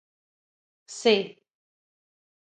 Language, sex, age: Portuguese, female, 30-39